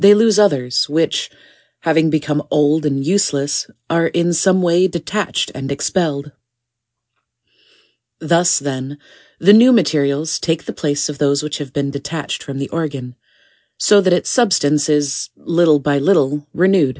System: none